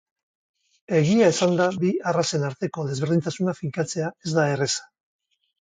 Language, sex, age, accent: Basque, male, 50-59, Mendebalekoa (Araba, Bizkaia, Gipuzkoako mendebaleko herri batzuk)